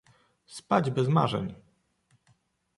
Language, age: Polish, 40-49